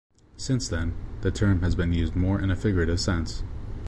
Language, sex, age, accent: English, male, 30-39, United States English